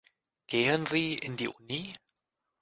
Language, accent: German, Deutschland Deutsch